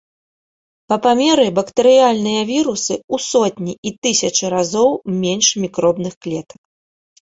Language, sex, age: Belarusian, female, 30-39